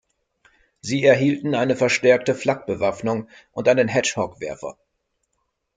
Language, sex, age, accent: German, male, 30-39, Deutschland Deutsch